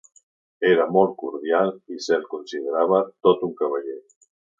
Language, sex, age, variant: Catalan, male, 70-79, Central